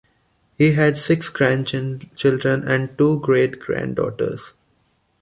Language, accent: English, India and South Asia (India, Pakistan, Sri Lanka)